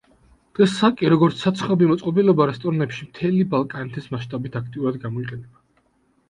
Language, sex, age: Georgian, male, 19-29